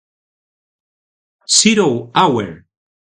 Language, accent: Spanish, España: Sur peninsular (Andalucia, Extremadura, Murcia)